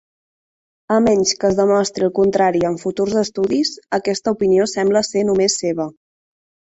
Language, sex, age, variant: Catalan, female, 19-29, Central